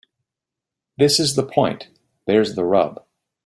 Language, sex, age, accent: English, male, 40-49, United States English